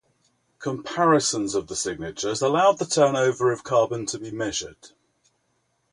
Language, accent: English, England English